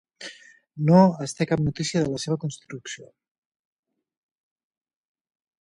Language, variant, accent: Catalan, Central, central